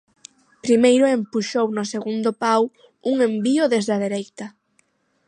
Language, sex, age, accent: Galician, female, under 19, Atlántico (seseo e gheada); Normativo (estándar)